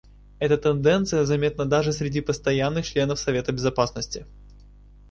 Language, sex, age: Russian, male, 19-29